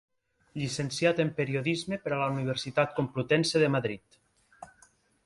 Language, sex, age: Catalan, male, 40-49